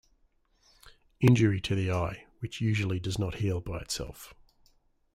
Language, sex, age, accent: English, male, 40-49, Australian English